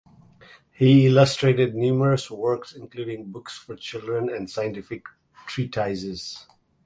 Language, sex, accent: English, male, India and South Asia (India, Pakistan, Sri Lanka)